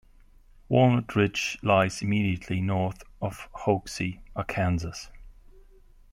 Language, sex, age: English, male, 40-49